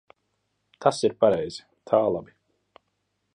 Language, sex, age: Latvian, male, 30-39